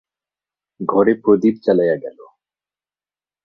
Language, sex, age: Bengali, male, 40-49